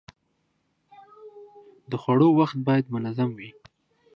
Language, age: Pashto, 19-29